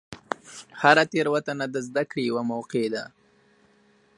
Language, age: Pashto, 19-29